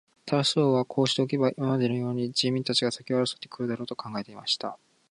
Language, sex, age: Japanese, male, 19-29